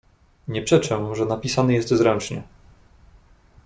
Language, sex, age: Polish, male, 19-29